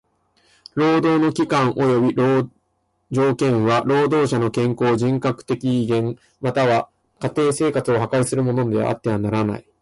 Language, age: Japanese, 19-29